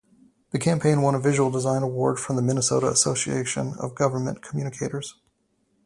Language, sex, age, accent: English, male, 30-39, United States English